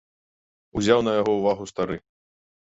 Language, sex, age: Belarusian, male, 30-39